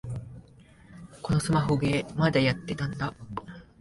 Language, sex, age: Japanese, male, 19-29